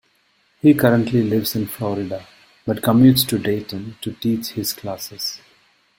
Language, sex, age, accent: English, male, 30-39, India and South Asia (India, Pakistan, Sri Lanka)